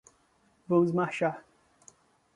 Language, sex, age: Portuguese, male, 19-29